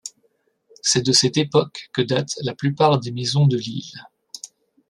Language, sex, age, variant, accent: French, male, 30-39, Français d'Europe, Français de Belgique